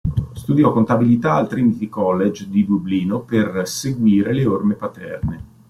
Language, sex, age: Italian, male, 40-49